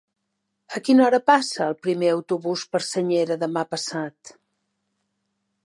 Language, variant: Catalan, Central